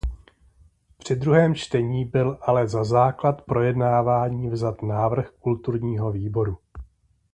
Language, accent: Czech, pražský